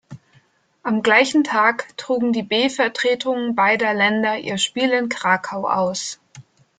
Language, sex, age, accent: German, female, 19-29, Deutschland Deutsch